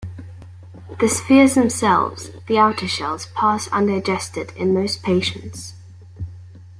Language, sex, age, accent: English, female, under 19, England English